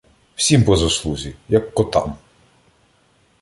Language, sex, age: Ukrainian, male, 30-39